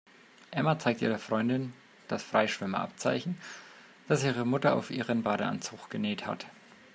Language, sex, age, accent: German, male, 30-39, Deutschland Deutsch